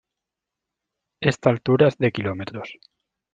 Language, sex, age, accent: Spanish, male, 30-39, España: Sur peninsular (Andalucia, Extremadura, Murcia)